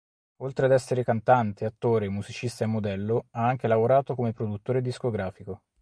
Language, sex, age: Italian, male, 30-39